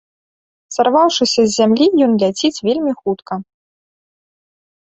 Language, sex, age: Belarusian, female, 30-39